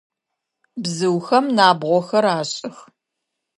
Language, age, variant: Adyghe, 40-49, Адыгабзэ (Кирил, пстэумэ зэдыряе)